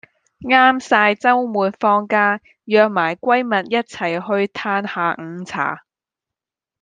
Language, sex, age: Cantonese, female, 19-29